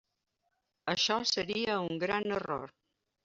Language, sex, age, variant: Catalan, female, 60-69, Balear